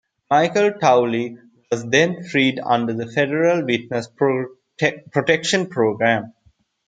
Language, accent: English, India and South Asia (India, Pakistan, Sri Lanka)